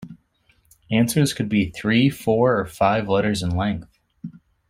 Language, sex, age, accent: English, male, 30-39, United States English